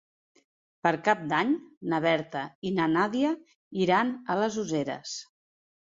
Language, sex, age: Catalan, female, 40-49